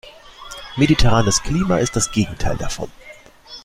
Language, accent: German, Deutschland Deutsch